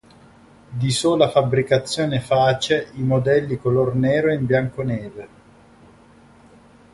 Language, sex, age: Italian, male, 30-39